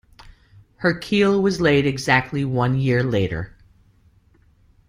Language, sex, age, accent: English, female, 40-49, United States English